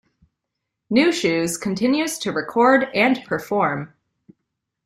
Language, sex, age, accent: English, female, 19-29, United States English